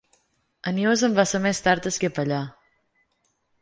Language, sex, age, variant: Catalan, female, 19-29, Balear